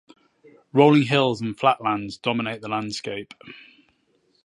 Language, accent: English, England English